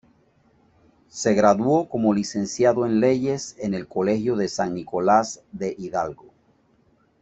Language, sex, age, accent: Spanish, male, 40-49, Caribe: Cuba, Venezuela, Puerto Rico, República Dominicana, Panamá, Colombia caribeña, México caribeño, Costa del golfo de México